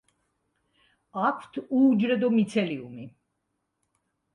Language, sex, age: Georgian, female, 60-69